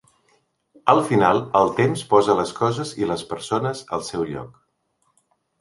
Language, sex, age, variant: Catalan, male, 50-59, Central